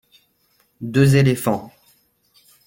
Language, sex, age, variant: French, male, 30-39, Français de métropole